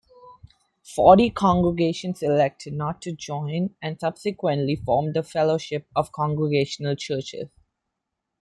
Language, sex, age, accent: English, male, 19-29, India and South Asia (India, Pakistan, Sri Lanka)